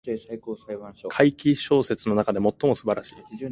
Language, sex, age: Japanese, male, 19-29